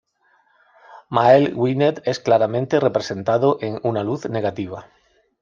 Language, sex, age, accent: Spanish, male, 40-49, España: Sur peninsular (Andalucia, Extremadura, Murcia)